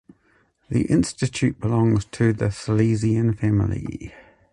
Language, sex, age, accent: English, male, 60-69, New Zealand English